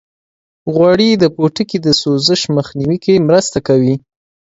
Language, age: Pashto, 19-29